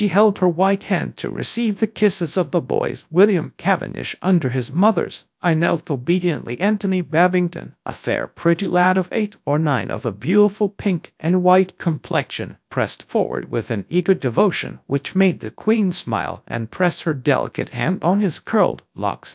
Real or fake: fake